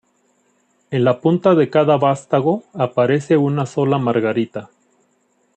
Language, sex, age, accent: Spanish, male, 40-49, México